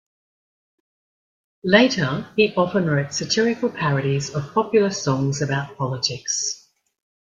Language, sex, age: English, female, 50-59